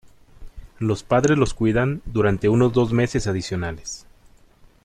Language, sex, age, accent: Spanish, male, 40-49, México